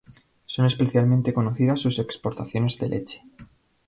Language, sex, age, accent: Spanish, male, 19-29, España: Centro-Sur peninsular (Madrid, Toledo, Castilla-La Mancha)